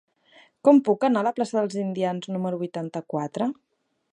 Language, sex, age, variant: Catalan, female, 30-39, Central